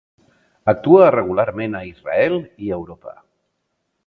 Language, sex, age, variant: Catalan, male, 40-49, Nord-Occidental